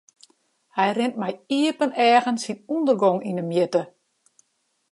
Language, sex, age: Western Frisian, female, 40-49